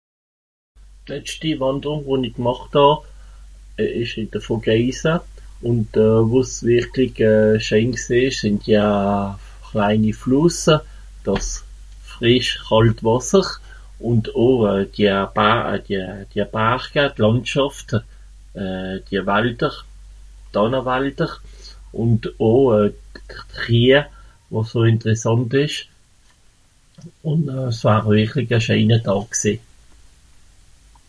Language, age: Swiss German, 50-59